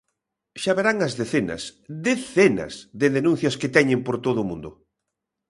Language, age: Galician, 50-59